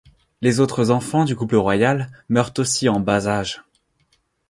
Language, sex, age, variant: French, male, under 19, Français de métropole